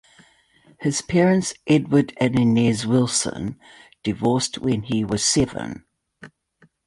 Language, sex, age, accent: English, female, 50-59, New Zealand English